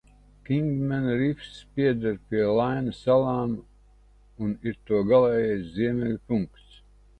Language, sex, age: Latvian, male, 60-69